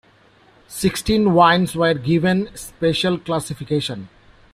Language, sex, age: English, male, 40-49